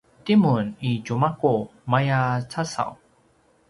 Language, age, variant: Paiwan, 30-39, pinayuanan a kinaikacedasan (東排灣語)